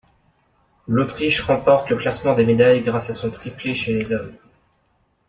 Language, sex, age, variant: French, male, 30-39, Français de métropole